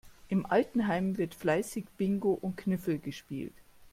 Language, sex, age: German, female, 50-59